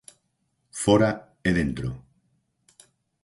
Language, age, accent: Galician, 50-59, Oriental (común en zona oriental)